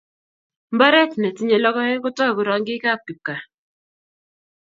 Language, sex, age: Kalenjin, female, 19-29